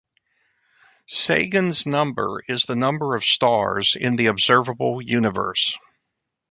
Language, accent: English, United States English